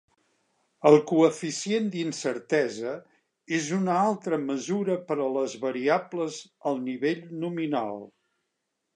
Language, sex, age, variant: Catalan, male, 70-79, Central